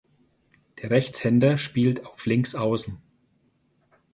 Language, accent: German, Deutschland Deutsch